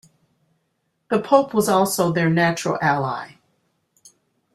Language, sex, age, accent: English, female, 60-69, United States English